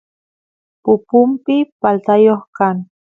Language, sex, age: Santiago del Estero Quichua, female, 19-29